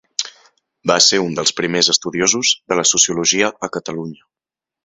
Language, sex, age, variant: Catalan, male, 19-29, Central